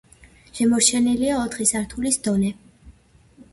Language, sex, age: Georgian, female, 19-29